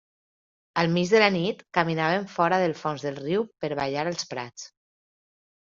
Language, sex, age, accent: Catalan, female, 30-39, valencià